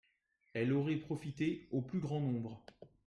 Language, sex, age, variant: French, male, 40-49, Français de métropole